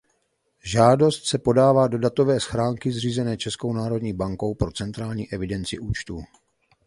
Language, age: Czech, 40-49